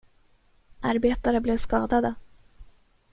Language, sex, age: Swedish, female, 19-29